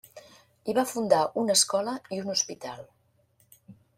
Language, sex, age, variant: Catalan, female, 50-59, Central